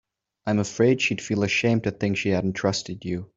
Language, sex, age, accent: English, male, 19-29, United States English